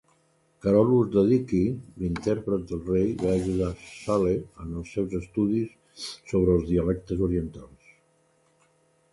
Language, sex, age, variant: Catalan, male, 70-79, Central